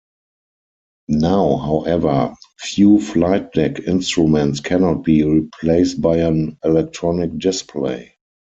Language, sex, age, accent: English, male, 40-49, German English